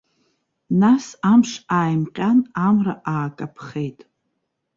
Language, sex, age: Abkhazian, female, 40-49